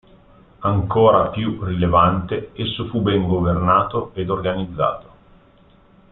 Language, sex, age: Italian, male, 40-49